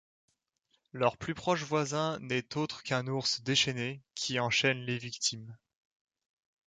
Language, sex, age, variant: French, male, 19-29, Français de métropole